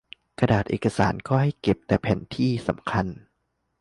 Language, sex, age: Thai, male, 19-29